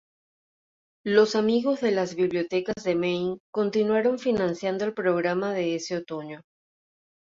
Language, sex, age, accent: Spanish, female, 30-39, Caribe: Cuba, Venezuela, Puerto Rico, República Dominicana, Panamá, Colombia caribeña, México caribeño, Costa del golfo de México